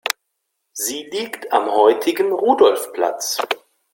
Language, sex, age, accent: German, male, 30-39, Deutschland Deutsch